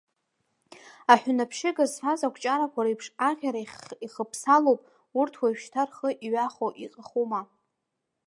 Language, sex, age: Abkhazian, female, 19-29